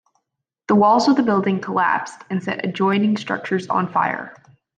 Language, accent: English, United States English